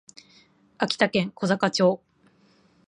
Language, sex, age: Japanese, female, 30-39